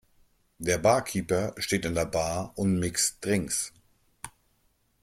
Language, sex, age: German, male, 50-59